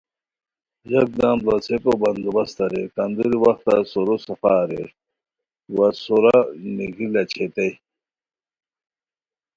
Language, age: Khowar, 40-49